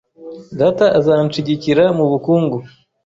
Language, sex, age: Kinyarwanda, male, 30-39